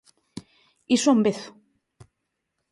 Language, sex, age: Galician, female, 19-29